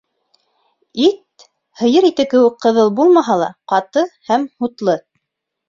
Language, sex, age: Bashkir, female, 19-29